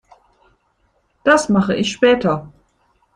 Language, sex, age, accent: German, female, 50-59, Deutschland Deutsch